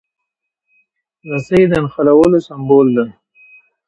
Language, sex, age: Pashto, male, 30-39